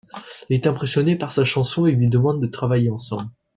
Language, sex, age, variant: French, male, 19-29, Français de métropole